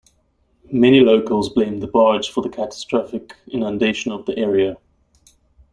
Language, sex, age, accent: English, male, 30-39, Southern African (South Africa, Zimbabwe, Namibia)